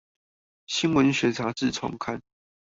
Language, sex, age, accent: Chinese, male, under 19, 出生地：新北市